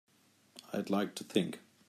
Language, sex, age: English, male, 40-49